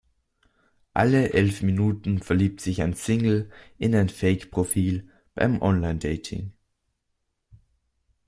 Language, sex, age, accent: German, male, under 19, Österreichisches Deutsch